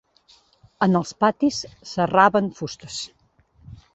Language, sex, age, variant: Catalan, female, 60-69, Central